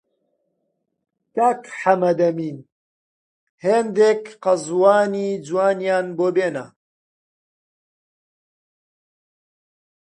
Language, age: Central Kurdish, 30-39